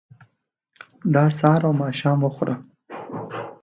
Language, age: Pashto, 19-29